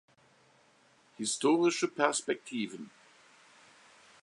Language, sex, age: German, male, 60-69